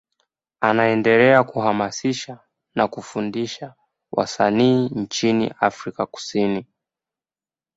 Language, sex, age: Swahili, male, 19-29